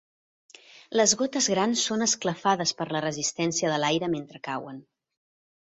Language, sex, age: Catalan, female, 40-49